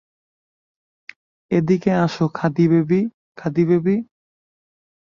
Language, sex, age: Bengali, male, 19-29